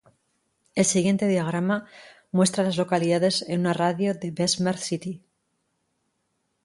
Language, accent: Spanish, España: Norte peninsular (Asturias, Castilla y León, Cantabria, País Vasco, Navarra, Aragón, La Rioja, Guadalajara, Cuenca)